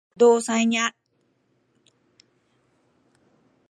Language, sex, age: Japanese, female, 50-59